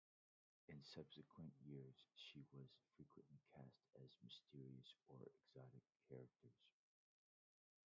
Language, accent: English, United States English